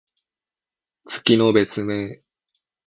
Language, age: Japanese, under 19